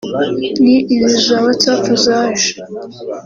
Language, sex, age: Kinyarwanda, female, 19-29